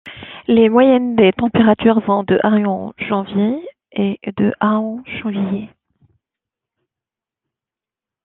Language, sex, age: French, female, 30-39